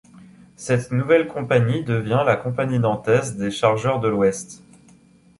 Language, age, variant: French, 19-29, Français de métropole